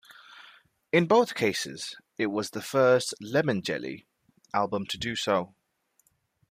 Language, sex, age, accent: English, male, 30-39, England English